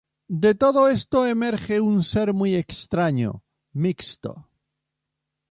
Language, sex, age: Spanish, female, 70-79